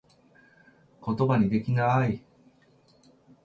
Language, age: Japanese, 40-49